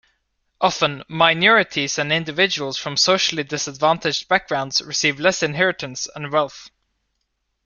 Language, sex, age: English, male, 19-29